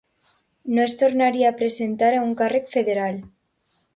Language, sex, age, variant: Catalan, female, under 19, Alacantí